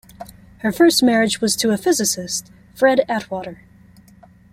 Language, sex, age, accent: English, female, 19-29, United States English